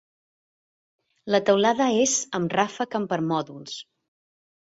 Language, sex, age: Catalan, female, 40-49